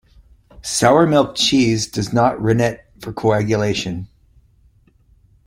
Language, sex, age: English, male, 50-59